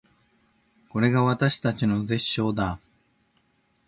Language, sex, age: Japanese, male, 60-69